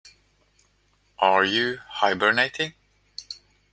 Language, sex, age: English, male, 40-49